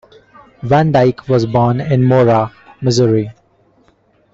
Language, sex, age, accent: English, male, 19-29, India and South Asia (India, Pakistan, Sri Lanka)